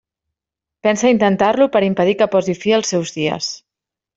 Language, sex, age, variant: Catalan, female, 30-39, Central